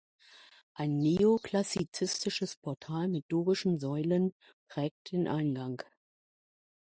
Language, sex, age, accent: German, female, 50-59, Deutschland Deutsch